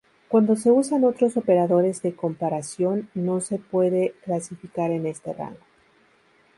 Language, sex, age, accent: Spanish, female, 30-39, México